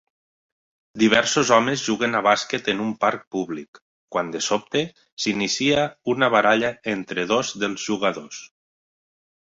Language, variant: Catalan, Nord-Occidental